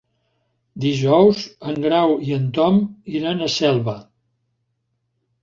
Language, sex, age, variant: Catalan, male, 70-79, Central